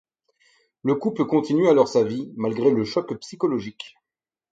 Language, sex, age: French, male, 30-39